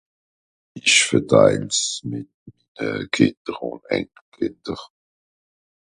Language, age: Swiss German, 70-79